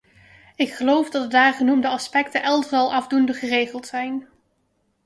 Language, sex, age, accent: Dutch, female, 30-39, Nederlands Nederlands